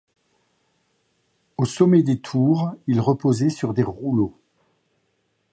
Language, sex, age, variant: French, male, 50-59, Français de métropole